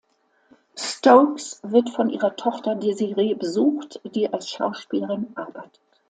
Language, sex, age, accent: German, female, 60-69, Deutschland Deutsch